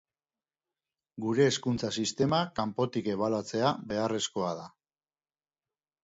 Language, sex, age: Basque, male, 40-49